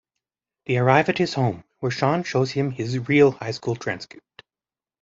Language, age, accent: English, 30-39, Canadian English